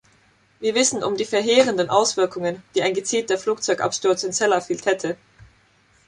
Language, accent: German, Deutschland Deutsch